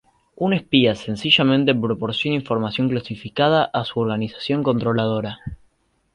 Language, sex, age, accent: Spanish, male, under 19, México